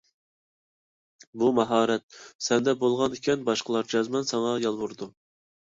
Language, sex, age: Uyghur, male, 30-39